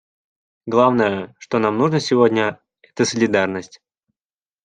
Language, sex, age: Russian, male, 19-29